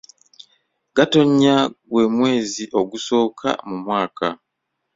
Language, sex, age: Ganda, male, 30-39